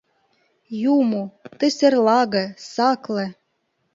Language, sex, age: Mari, female, 19-29